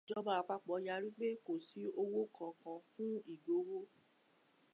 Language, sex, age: Yoruba, female, 19-29